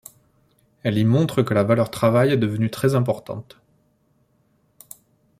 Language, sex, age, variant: French, male, 30-39, Français de métropole